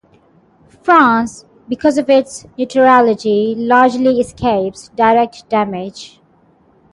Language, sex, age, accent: English, female, 19-29, United States English; England English; India and South Asia (India, Pakistan, Sri Lanka)